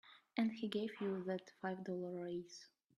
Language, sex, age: English, female, 19-29